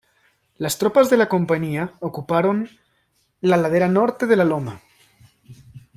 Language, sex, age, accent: Spanish, male, 19-29, México